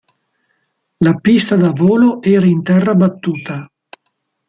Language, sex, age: Italian, male, 60-69